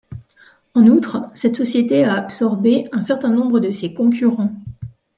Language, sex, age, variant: French, female, 40-49, Français de métropole